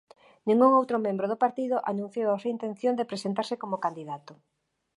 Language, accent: Galician, Normativo (estándar)